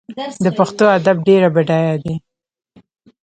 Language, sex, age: Pashto, female, 19-29